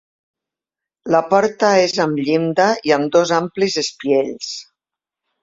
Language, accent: Catalan, valencià